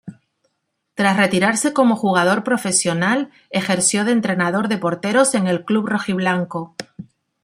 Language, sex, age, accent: Spanish, female, 40-49, España: Islas Canarias